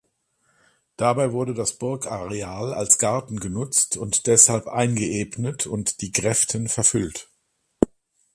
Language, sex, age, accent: German, male, 60-69, Deutschland Deutsch